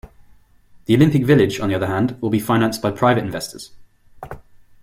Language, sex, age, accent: English, male, 19-29, England English